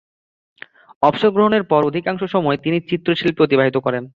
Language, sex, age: Bengali, male, 19-29